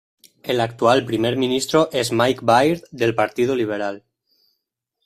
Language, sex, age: Spanish, male, 19-29